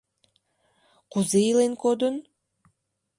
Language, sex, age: Mari, female, 19-29